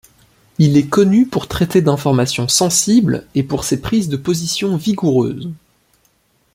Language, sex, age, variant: French, male, 19-29, Français de métropole